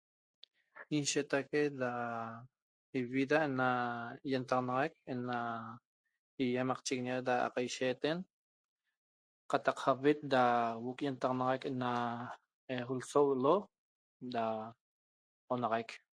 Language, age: Toba, 30-39